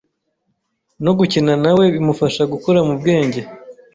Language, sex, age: Kinyarwanda, male, 30-39